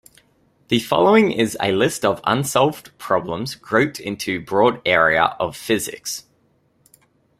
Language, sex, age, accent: English, male, 19-29, Australian English